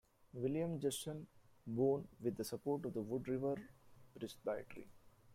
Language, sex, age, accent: English, male, 30-39, India and South Asia (India, Pakistan, Sri Lanka)